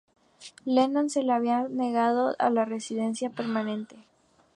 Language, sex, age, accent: Spanish, female, 19-29, México